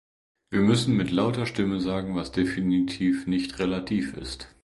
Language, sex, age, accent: German, male, 30-39, Deutschland Deutsch